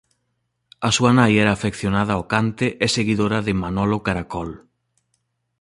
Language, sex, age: Galician, male, 40-49